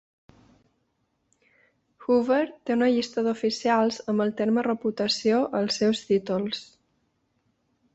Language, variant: Catalan, Balear